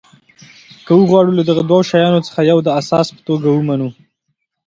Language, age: Pashto, 19-29